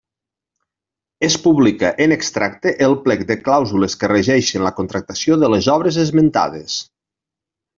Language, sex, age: Catalan, male, 40-49